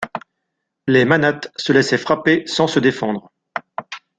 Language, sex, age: French, male, 40-49